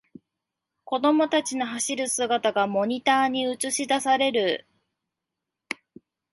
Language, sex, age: Japanese, female, 40-49